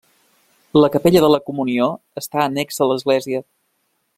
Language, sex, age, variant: Catalan, male, 30-39, Central